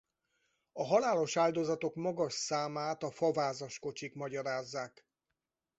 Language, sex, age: Hungarian, male, 60-69